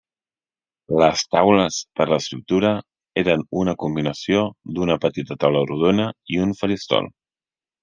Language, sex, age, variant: Catalan, male, 30-39, Central